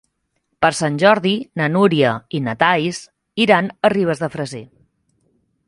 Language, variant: Catalan, Central